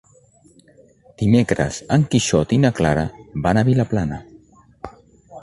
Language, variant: Catalan, Central